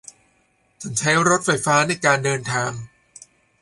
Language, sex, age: Thai, male, 30-39